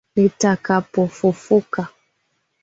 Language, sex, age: Swahili, female, 19-29